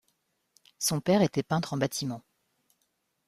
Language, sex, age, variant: French, female, 40-49, Français de métropole